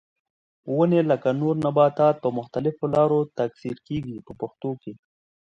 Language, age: Pashto, 30-39